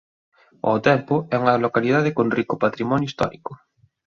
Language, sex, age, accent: Galician, male, 30-39, Normativo (estándar)